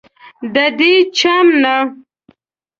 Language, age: Pashto, 19-29